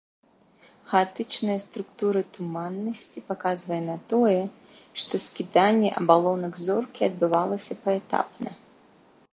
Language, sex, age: Belarusian, female, 30-39